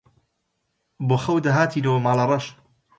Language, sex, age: Central Kurdish, male, 19-29